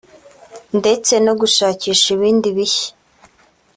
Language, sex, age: Kinyarwanda, female, 19-29